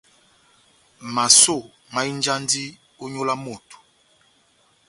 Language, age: Batanga, 40-49